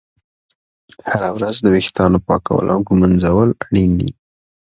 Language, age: Pashto, 19-29